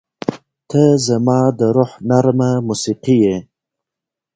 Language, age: Pashto, 19-29